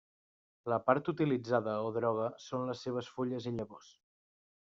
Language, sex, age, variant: Catalan, male, 19-29, Central